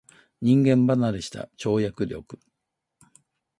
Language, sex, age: Japanese, male, 70-79